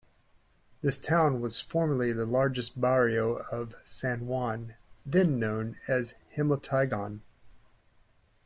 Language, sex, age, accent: English, male, 50-59, United States English